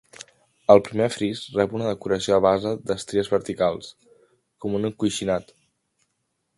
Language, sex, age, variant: Catalan, male, under 19, Central